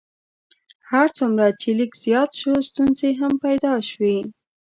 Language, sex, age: Pashto, female, under 19